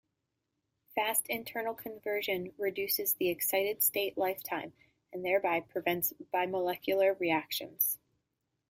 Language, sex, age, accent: English, female, 30-39, United States English